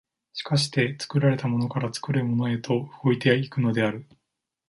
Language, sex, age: Japanese, male, 19-29